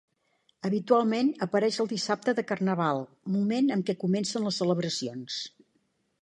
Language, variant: Catalan, Central